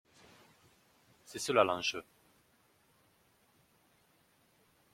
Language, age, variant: French, 30-39, Français de métropole